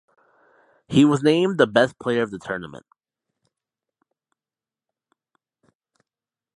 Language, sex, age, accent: English, male, under 19, United States English